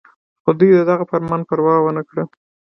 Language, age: Pashto, 19-29